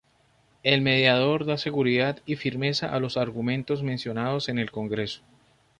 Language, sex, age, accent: Spanish, male, 30-39, Caribe: Cuba, Venezuela, Puerto Rico, República Dominicana, Panamá, Colombia caribeña, México caribeño, Costa del golfo de México